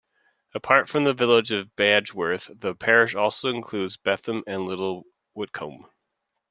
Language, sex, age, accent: English, male, 30-39, United States English